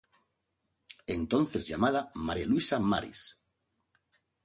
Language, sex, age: Spanish, male, 50-59